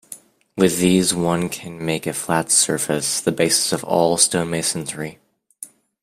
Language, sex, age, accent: English, male, under 19, United States English